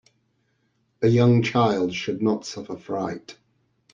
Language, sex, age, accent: English, male, 50-59, England English